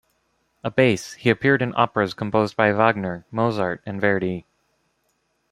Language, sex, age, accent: English, male, 19-29, United States English